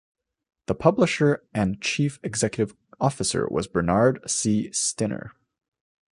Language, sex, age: English, male, 19-29